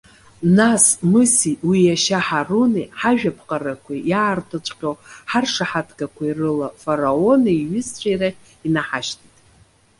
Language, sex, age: Abkhazian, female, 40-49